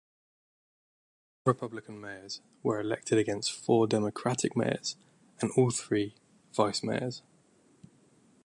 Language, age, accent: English, 19-29, England English